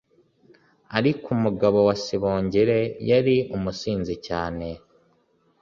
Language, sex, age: Kinyarwanda, male, 19-29